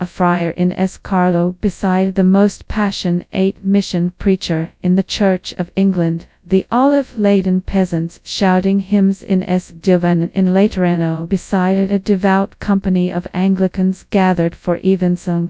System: TTS, FastPitch